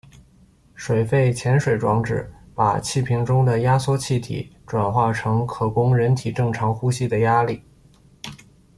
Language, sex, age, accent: Chinese, male, 19-29, 出生地：北京市